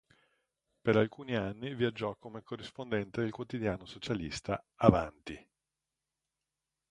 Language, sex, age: Italian, male, 50-59